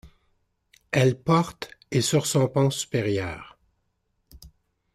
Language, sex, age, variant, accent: French, male, 60-69, Français d'Amérique du Nord, Français du Canada